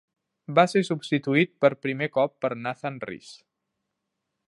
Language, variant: Catalan, Central